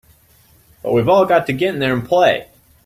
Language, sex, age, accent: English, male, 19-29, United States English